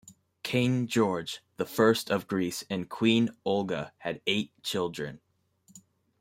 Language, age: English, 19-29